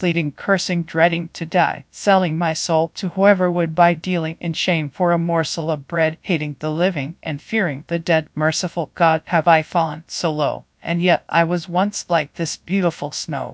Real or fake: fake